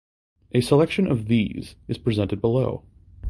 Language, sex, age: English, male, 19-29